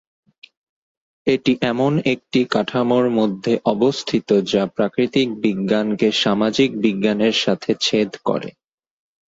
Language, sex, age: Bengali, male, 19-29